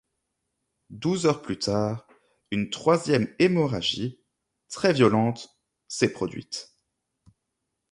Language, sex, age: French, male, 30-39